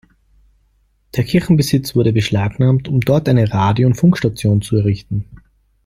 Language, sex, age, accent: German, male, 19-29, Österreichisches Deutsch